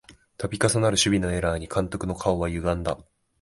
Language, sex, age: Japanese, male, 19-29